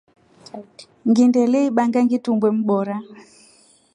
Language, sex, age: Rombo, female, 19-29